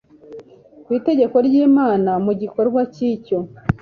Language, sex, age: Kinyarwanda, female, 40-49